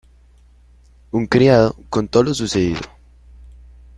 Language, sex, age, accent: Spanish, male, under 19, Andino-Pacífico: Colombia, Perú, Ecuador, oeste de Bolivia y Venezuela andina